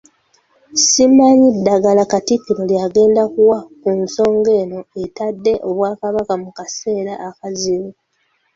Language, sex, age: Ganda, female, 19-29